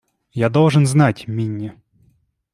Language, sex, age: Russian, male, 19-29